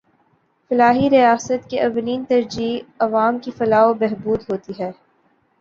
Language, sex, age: Urdu, female, 19-29